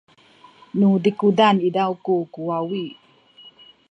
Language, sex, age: Sakizaya, female, 50-59